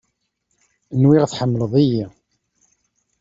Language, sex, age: Kabyle, male, 50-59